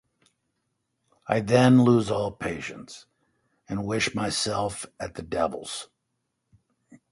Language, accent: English, United States English